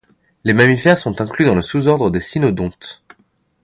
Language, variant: French, Français de métropole